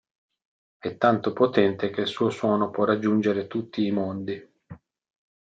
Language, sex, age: Italian, male, 50-59